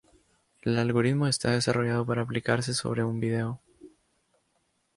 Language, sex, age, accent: Spanish, male, 19-29, América central